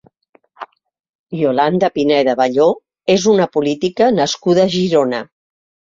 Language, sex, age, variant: Catalan, female, 60-69, Central